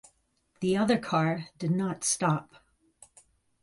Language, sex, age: English, female, 70-79